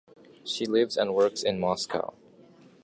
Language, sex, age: English, male, 19-29